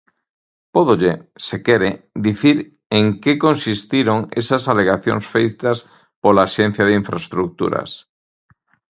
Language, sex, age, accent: Galician, male, 40-49, Normativo (estándar)